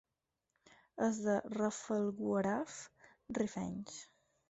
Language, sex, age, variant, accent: Catalan, female, 19-29, Balear, menorquí